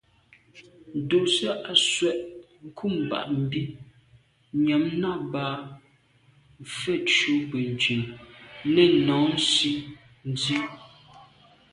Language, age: Medumba, 30-39